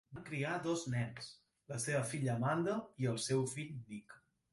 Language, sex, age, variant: Catalan, male, 19-29, Central